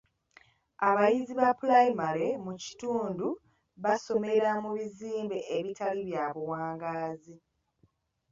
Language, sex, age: Ganda, female, 19-29